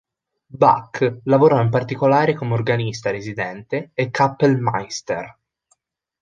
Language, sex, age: Italian, male, 19-29